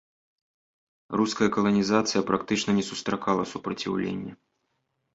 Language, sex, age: Belarusian, male, 30-39